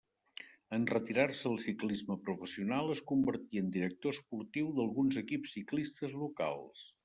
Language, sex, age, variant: Catalan, male, 60-69, Septentrional